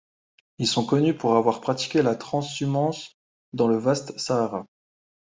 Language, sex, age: French, male, 30-39